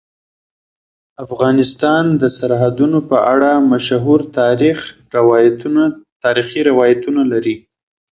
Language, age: Pashto, 19-29